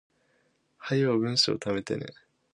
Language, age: Japanese, 19-29